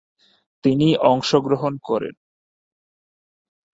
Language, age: Bengali, 30-39